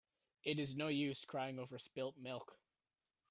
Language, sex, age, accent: English, male, under 19, United States English